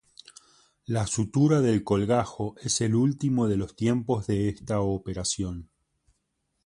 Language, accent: Spanish, Rioplatense: Argentina, Uruguay, este de Bolivia, Paraguay